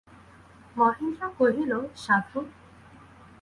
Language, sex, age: Bengali, female, 19-29